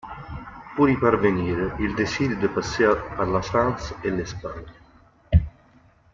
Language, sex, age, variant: French, male, 40-49, Français d'Europe